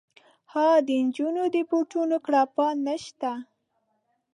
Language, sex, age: Pashto, female, 19-29